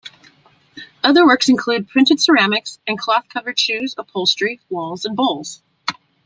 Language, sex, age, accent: English, female, 50-59, United States English